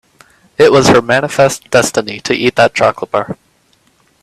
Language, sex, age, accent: English, male, under 19, United States English